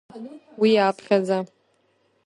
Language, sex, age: Abkhazian, female, under 19